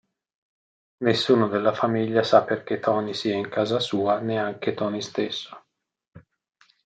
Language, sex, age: Italian, male, 50-59